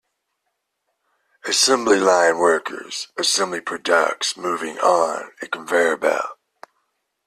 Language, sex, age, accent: English, male, 50-59, England English